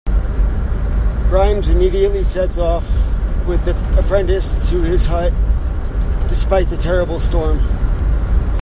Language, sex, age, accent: English, male, 30-39, United States English